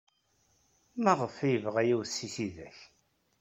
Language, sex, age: Kabyle, male, 60-69